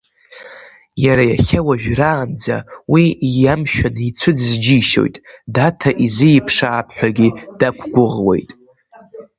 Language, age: Abkhazian, under 19